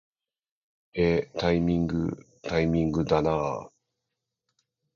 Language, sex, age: Japanese, male, 40-49